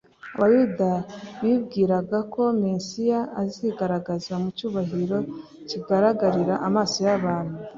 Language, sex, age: Kinyarwanda, female, 19-29